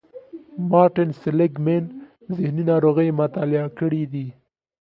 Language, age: Pashto, 19-29